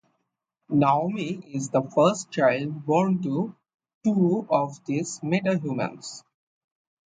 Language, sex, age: English, male, 19-29